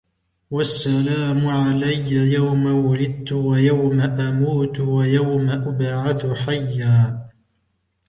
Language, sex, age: Arabic, male, 19-29